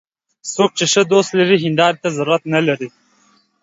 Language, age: Pashto, 19-29